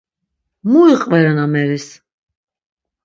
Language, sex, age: Laz, female, 60-69